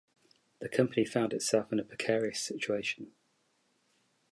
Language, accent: English, England English